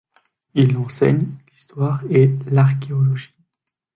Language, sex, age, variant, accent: French, male, 19-29, Français d'Europe, Français de Belgique